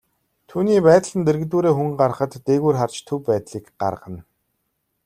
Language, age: Mongolian, 90+